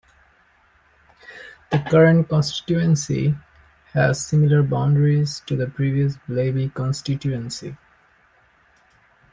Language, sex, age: English, male, 19-29